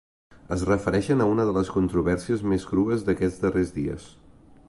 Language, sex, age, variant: Catalan, male, 30-39, Central